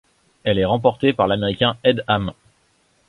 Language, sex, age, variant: French, male, 30-39, Français de métropole